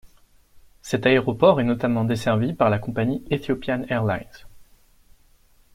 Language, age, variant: French, 19-29, Français de métropole